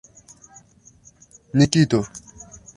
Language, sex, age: Esperanto, male, 19-29